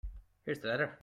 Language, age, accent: English, 30-39, Irish English